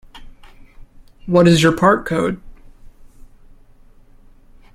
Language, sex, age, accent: English, male, 19-29, United States English